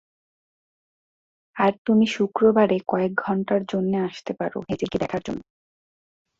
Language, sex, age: Bengali, female, 19-29